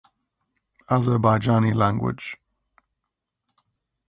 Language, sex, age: English, male, 50-59